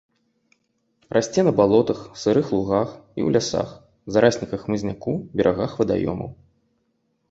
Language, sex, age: Belarusian, male, 30-39